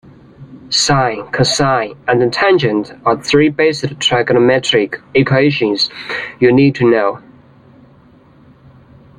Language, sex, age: English, male, 19-29